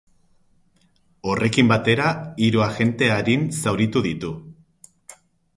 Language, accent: Basque, Mendebalekoa (Araba, Bizkaia, Gipuzkoako mendebaleko herri batzuk)